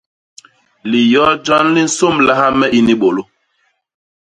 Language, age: Basaa, 40-49